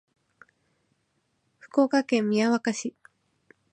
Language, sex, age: Japanese, female, 19-29